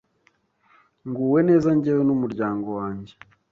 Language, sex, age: Kinyarwanda, male, 19-29